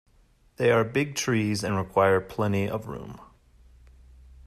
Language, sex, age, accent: English, male, 30-39, United States English